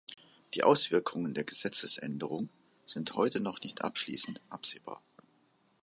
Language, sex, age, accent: German, male, 50-59, Deutschland Deutsch